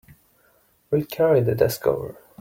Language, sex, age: English, male, 30-39